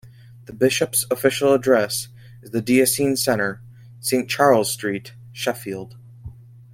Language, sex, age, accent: English, male, under 19, United States English